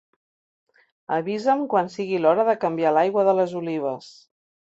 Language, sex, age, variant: Catalan, female, 50-59, Central